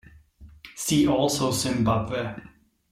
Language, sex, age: English, male, 30-39